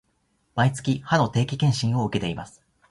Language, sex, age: Japanese, male, 19-29